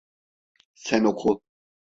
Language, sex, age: Turkish, male, 19-29